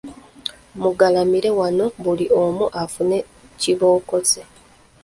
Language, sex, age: Ganda, female, 19-29